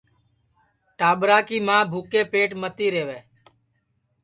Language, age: Sansi, 19-29